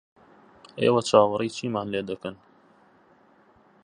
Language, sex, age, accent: Central Kurdish, male, 19-29, سۆرانی